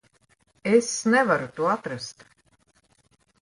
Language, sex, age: Latvian, female, 50-59